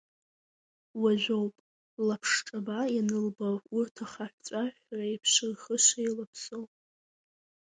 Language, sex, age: Abkhazian, female, under 19